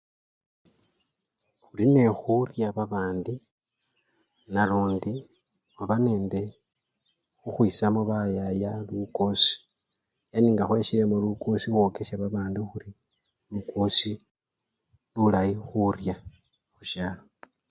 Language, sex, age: Luyia, male, 19-29